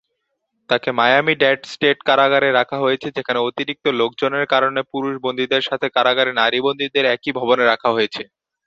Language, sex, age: Bengali, male, 19-29